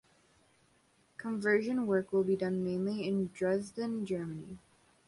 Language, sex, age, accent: English, female, under 19, United States English